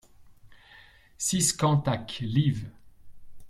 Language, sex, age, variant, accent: French, male, 30-39, Français d'Europe, Français de Suisse